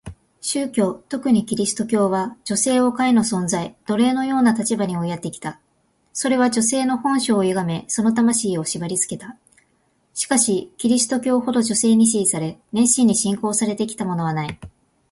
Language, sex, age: Japanese, female, 19-29